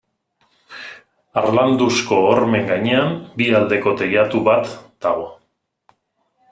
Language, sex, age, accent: Basque, male, 40-49, Mendebalekoa (Araba, Bizkaia, Gipuzkoako mendebaleko herri batzuk)